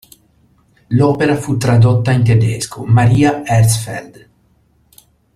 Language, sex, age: Italian, male, 50-59